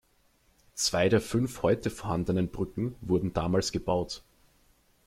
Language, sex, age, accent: German, male, 19-29, Österreichisches Deutsch